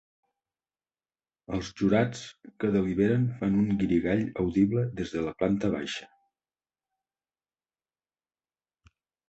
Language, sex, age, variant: Catalan, male, 50-59, Central